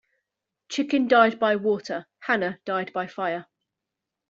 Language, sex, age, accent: English, female, 40-49, England English